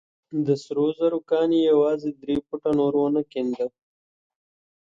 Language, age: Pashto, 19-29